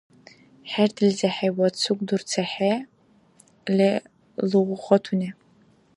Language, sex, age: Dargwa, female, 19-29